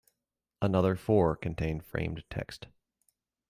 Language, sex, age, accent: English, male, 30-39, United States English